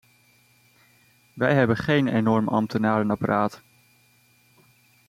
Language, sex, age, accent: Dutch, male, 19-29, Nederlands Nederlands